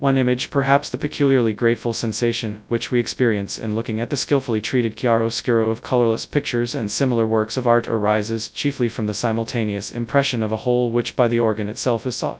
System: TTS, FastPitch